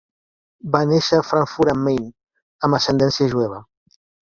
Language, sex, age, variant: Catalan, male, 40-49, Central